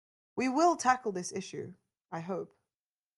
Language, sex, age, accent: English, female, 19-29, Southern African (South Africa, Zimbabwe, Namibia)